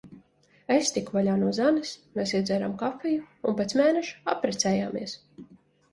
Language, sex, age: Latvian, female, 30-39